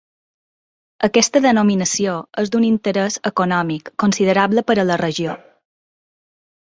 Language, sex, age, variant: Catalan, female, 30-39, Balear